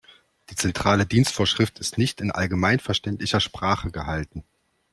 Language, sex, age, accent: German, male, 40-49, Deutschland Deutsch